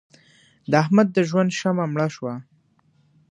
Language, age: Pashto, 19-29